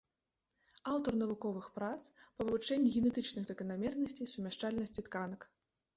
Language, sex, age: Belarusian, female, 19-29